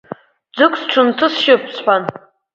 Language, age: Abkhazian, under 19